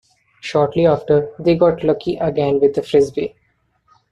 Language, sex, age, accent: English, male, 19-29, India and South Asia (India, Pakistan, Sri Lanka)